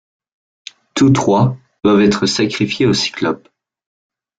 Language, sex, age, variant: French, male, under 19, Français de métropole